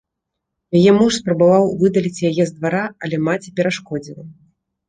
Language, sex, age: Belarusian, female, 30-39